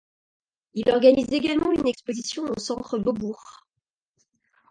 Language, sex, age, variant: French, female, 40-49, Français de métropole